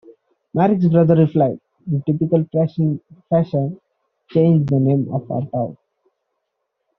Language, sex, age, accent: English, male, 19-29, India and South Asia (India, Pakistan, Sri Lanka)